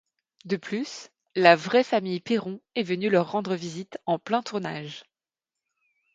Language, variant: French, Français de métropole